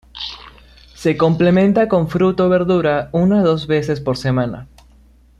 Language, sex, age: Spanish, male, under 19